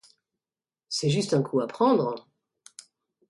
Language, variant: French, Français de métropole